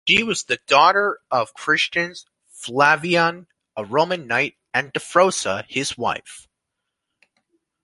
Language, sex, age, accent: English, male, 19-29, United States English